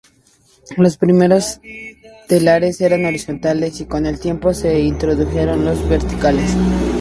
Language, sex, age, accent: Spanish, female, 19-29, México